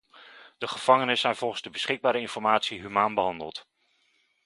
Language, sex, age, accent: Dutch, male, 40-49, Nederlands Nederlands